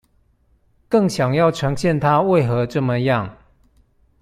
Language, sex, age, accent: Chinese, male, 40-49, 出生地：臺北市